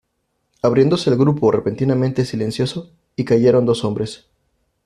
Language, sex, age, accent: Spanish, male, 30-39, México